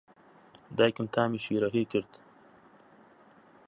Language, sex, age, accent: Central Kurdish, male, 19-29, سۆرانی